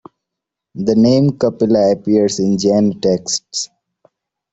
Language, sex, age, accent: English, male, 19-29, India and South Asia (India, Pakistan, Sri Lanka)